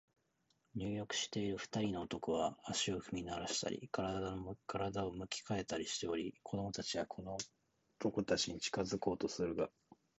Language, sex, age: Japanese, male, 19-29